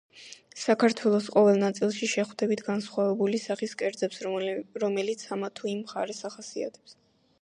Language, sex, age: Georgian, female, under 19